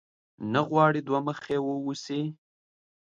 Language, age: Pashto, 19-29